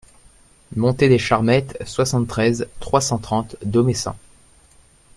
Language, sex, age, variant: French, male, 19-29, Français de métropole